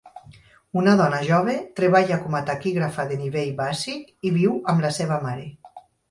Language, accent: Catalan, valencià